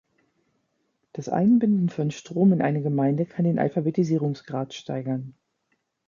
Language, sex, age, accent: German, female, 50-59, Deutschland Deutsch